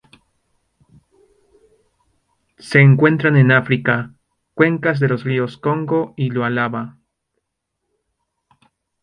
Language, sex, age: Spanish, male, 19-29